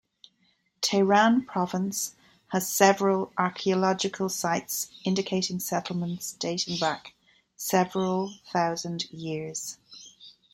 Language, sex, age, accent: English, female, 50-59, Irish English